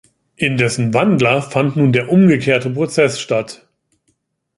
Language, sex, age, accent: German, male, 40-49, Deutschland Deutsch